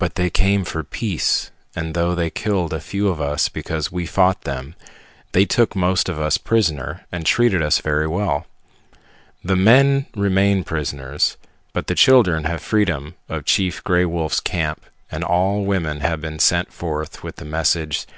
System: none